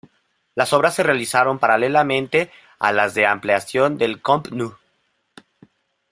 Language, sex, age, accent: Spanish, male, 30-39, México